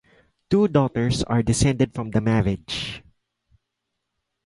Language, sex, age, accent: English, male, 19-29, Filipino